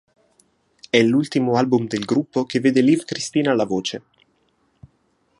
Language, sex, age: Italian, male, 19-29